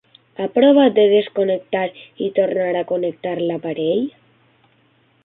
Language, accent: Catalan, valencià